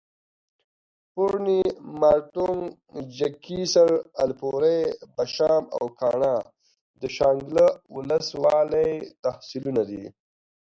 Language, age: Pashto, 19-29